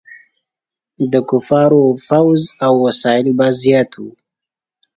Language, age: Pashto, 19-29